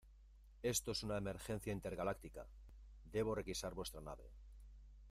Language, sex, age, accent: Spanish, male, 40-49, España: Norte peninsular (Asturias, Castilla y León, Cantabria, País Vasco, Navarra, Aragón, La Rioja, Guadalajara, Cuenca)